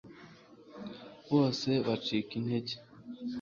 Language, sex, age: Kinyarwanda, male, 30-39